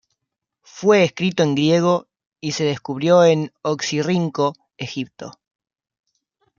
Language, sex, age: Spanish, male, 19-29